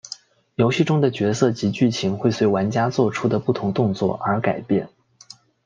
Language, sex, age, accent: Chinese, male, 19-29, 出生地：广东省